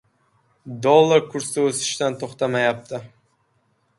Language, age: Uzbek, 19-29